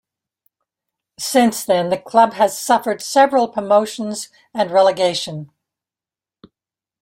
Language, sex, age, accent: English, female, 70-79, United States English